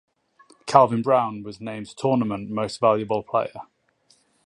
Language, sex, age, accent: English, male, 30-39, England English